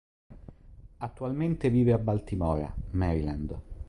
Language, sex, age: Italian, male, 30-39